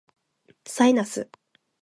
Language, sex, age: Japanese, female, 19-29